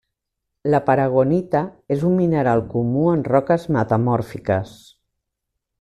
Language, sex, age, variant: Catalan, female, 50-59, Central